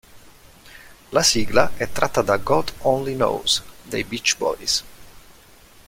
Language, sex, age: Italian, male, 30-39